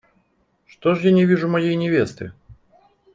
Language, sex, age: Russian, male, 30-39